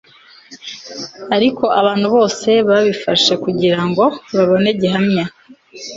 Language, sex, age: Kinyarwanda, female, 19-29